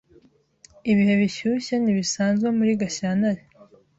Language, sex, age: Kinyarwanda, female, 19-29